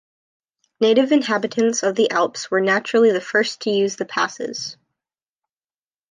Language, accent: English, United States English